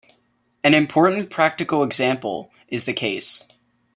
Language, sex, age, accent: English, male, under 19, United States English